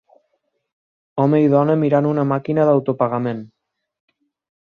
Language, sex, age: Catalan, male, 19-29